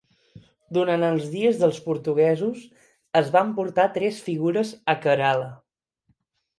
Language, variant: Catalan, Central